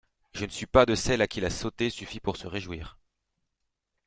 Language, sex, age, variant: French, male, under 19, Français de métropole